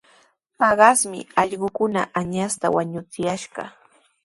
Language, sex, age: Sihuas Ancash Quechua, female, 19-29